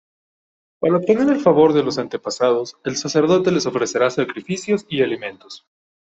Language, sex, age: Spanish, male, 19-29